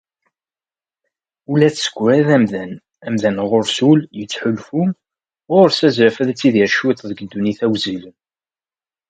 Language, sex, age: Kabyle, male, 19-29